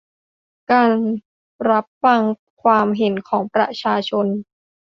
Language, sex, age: Thai, female, 19-29